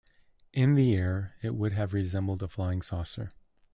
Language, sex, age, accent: English, male, 30-39, Canadian English